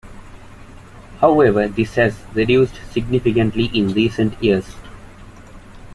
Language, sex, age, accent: English, male, under 19, England English